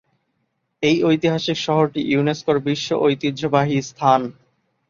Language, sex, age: Bengali, male, 19-29